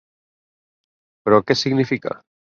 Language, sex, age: Catalan, male, 40-49